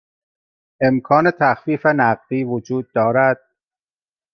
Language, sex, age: Persian, male, 40-49